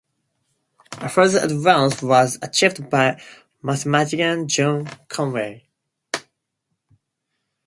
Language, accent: English, United States English